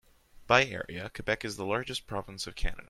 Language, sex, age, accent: English, male, 19-29, Canadian English